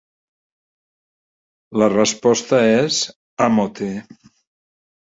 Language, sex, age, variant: Catalan, male, 60-69, Central